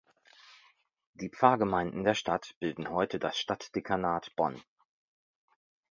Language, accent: German, Deutschland Deutsch